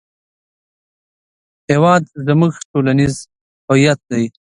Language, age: Pashto, 30-39